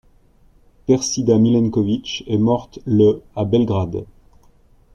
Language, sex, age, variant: French, male, 40-49, Français de métropole